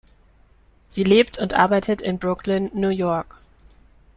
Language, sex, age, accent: German, female, 19-29, Deutschland Deutsch